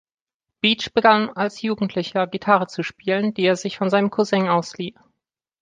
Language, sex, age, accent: German, female, 19-29, Deutschland Deutsch